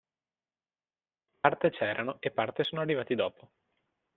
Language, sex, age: Italian, male, 19-29